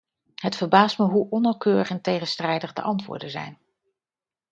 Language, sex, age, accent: Dutch, female, 50-59, Nederlands Nederlands